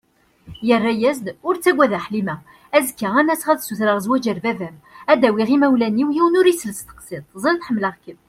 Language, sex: Kabyle, female